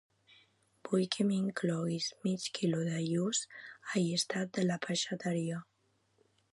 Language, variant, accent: Catalan, Central, central